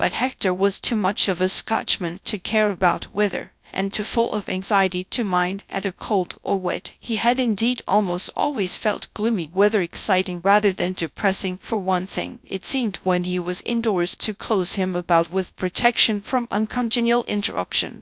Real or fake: fake